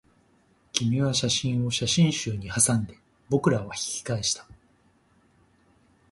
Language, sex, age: Japanese, male, 50-59